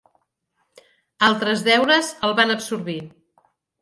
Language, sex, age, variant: Catalan, female, 50-59, Central